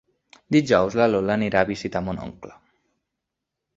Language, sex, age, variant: Catalan, male, under 19, Nord-Occidental